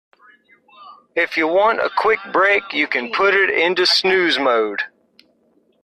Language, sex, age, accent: English, male, 30-39, United States English